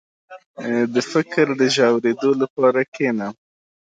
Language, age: Pashto, 19-29